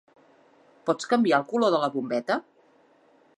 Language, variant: Catalan, Central